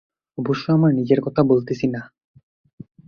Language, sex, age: Bengali, male, 19-29